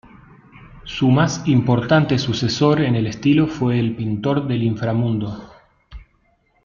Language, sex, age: Spanish, male, 40-49